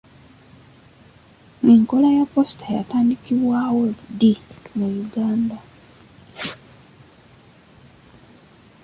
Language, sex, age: Ganda, female, 19-29